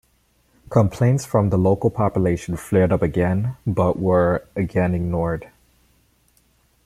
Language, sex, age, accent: English, male, 30-39, United States English